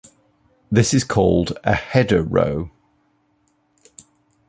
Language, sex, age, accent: English, male, 40-49, England English